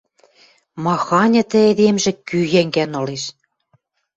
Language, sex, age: Western Mari, female, 50-59